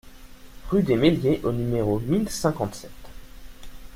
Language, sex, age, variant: French, male, 19-29, Français de métropole